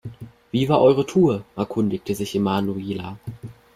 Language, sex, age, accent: German, male, under 19, Deutschland Deutsch